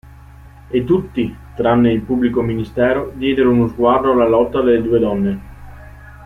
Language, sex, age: Italian, male, 19-29